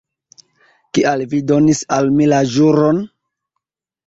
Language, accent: Esperanto, Internacia